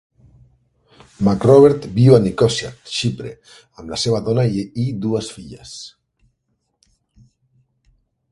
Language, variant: Catalan, Central